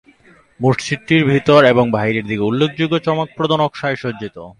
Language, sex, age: Bengali, male, 19-29